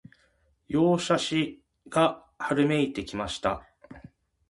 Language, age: Japanese, 50-59